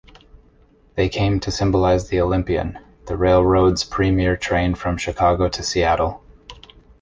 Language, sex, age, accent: English, male, 30-39, Canadian English